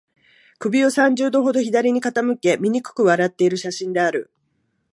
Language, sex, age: Japanese, female, 50-59